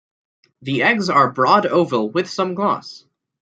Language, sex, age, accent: English, male, under 19, United States English